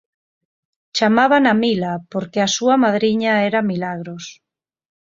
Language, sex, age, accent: Galician, female, 30-39, Normativo (estándar)